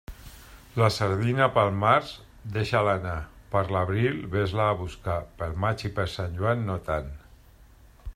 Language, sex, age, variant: Catalan, male, 50-59, Central